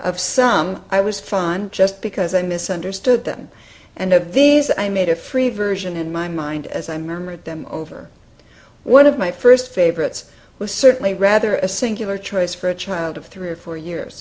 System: none